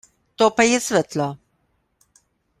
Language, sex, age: Slovenian, female, 60-69